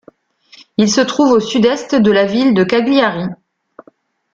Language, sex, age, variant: French, female, 40-49, Français de métropole